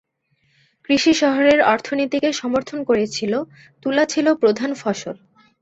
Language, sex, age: Bengali, female, 19-29